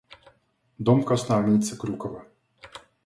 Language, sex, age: Russian, male, 40-49